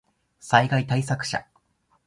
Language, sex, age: Japanese, male, 19-29